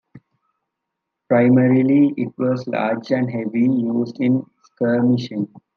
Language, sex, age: English, male, under 19